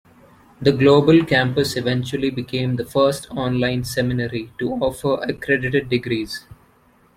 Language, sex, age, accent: English, male, 19-29, India and South Asia (India, Pakistan, Sri Lanka)